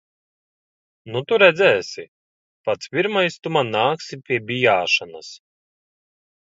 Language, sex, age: Latvian, male, 30-39